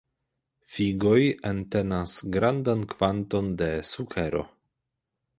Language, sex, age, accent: Esperanto, male, 30-39, Internacia